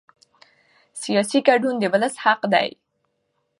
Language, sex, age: Pashto, female, under 19